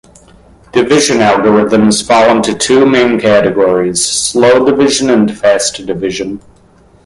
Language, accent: English, United States English